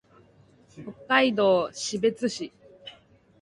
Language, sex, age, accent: Japanese, female, 19-29, 標準語